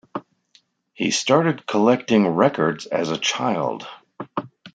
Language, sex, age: English, male, 60-69